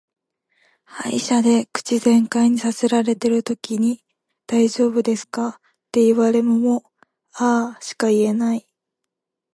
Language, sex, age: Japanese, female, 19-29